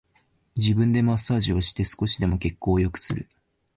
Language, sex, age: Japanese, male, 19-29